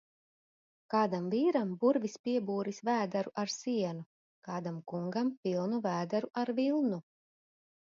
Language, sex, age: Latvian, female, 40-49